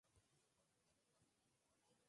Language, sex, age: Swahili, male, 30-39